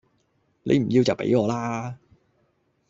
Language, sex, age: Cantonese, male, 30-39